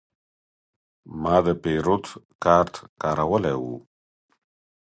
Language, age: Pashto, 40-49